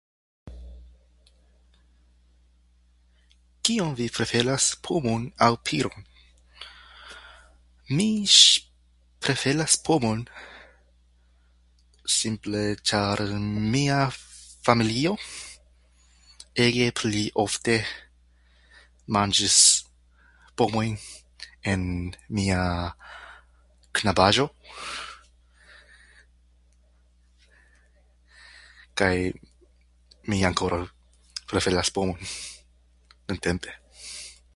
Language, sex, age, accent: Esperanto, male, 19-29, Internacia